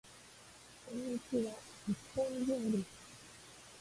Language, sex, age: Japanese, female, 30-39